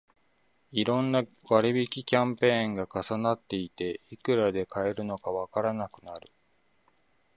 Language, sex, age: Japanese, male, 30-39